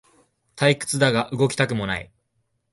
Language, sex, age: Japanese, male, 19-29